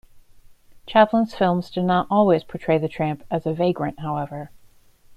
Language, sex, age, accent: English, female, 40-49, United States English